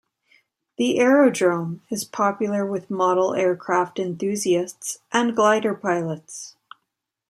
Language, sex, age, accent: English, female, 30-39, Canadian English